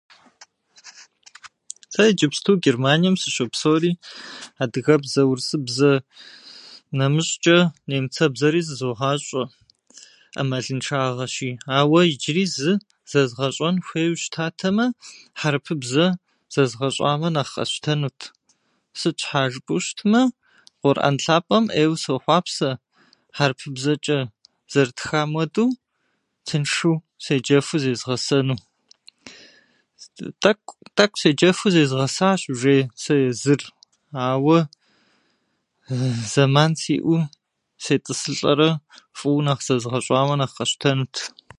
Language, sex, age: Kabardian, male, 40-49